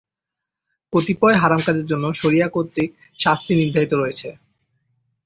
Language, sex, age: Bengali, male, 19-29